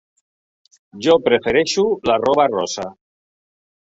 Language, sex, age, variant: Catalan, male, 60-69, Central